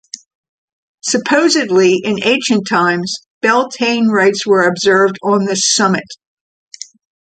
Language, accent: English, United States English